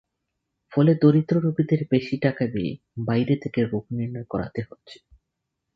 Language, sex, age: Bengali, male, 19-29